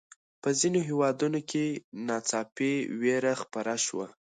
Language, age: Pashto, under 19